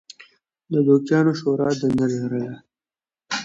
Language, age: Pashto, 19-29